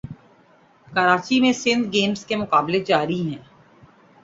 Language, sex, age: Urdu, male, 19-29